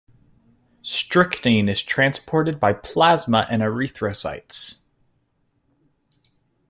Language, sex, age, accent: English, male, under 19, United States English